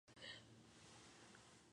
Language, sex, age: English, female, 19-29